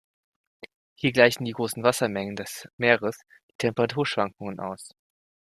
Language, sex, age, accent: German, male, 19-29, Deutschland Deutsch